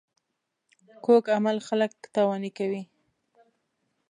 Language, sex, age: Pashto, female, 19-29